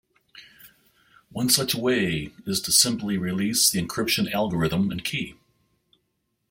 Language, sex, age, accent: English, male, 60-69, United States English